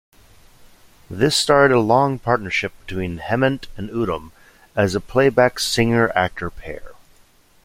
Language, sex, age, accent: English, male, 19-29, United States English